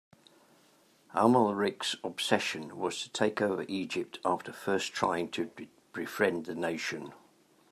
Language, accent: English, England English